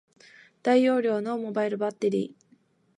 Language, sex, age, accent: Japanese, female, 19-29, 関西弁